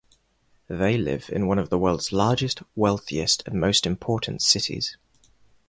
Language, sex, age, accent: English, male, 19-29, England English